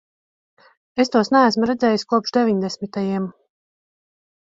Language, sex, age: Latvian, female, 30-39